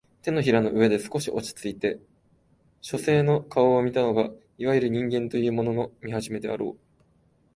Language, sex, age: Japanese, male, 19-29